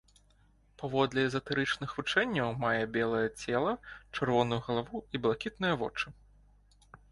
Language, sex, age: Belarusian, male, 19-29